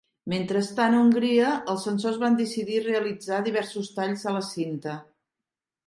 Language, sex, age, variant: Catalan, female, 19-29, Central